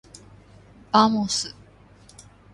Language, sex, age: Japanese, female, 30-39